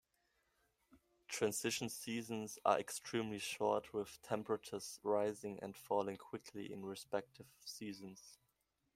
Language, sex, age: English, male, 19-29